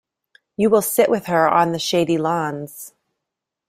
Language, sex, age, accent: English, female, 40-49, United States English